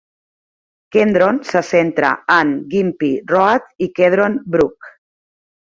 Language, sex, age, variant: Catalan, female, 40-49, Central